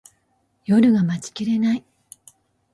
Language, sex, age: Japanese, female, 50-59